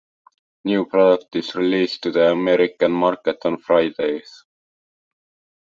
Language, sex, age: English, male, 19-29